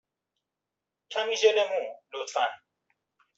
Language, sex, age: Persian, male, 30-39